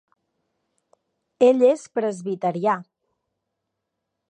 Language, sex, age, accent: Catalan, female, 30-39, central; nord-occidental